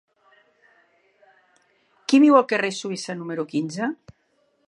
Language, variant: Catalan, Central